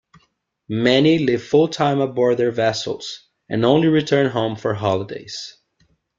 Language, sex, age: English, male, 19-29